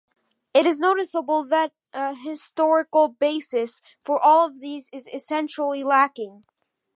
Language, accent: English, United States English